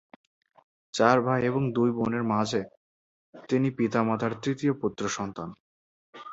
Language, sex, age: Bengali, male, under 19